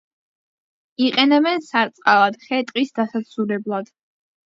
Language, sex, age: Georgian, female, under 19